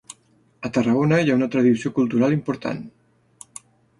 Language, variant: Catalan, Nord-Occidental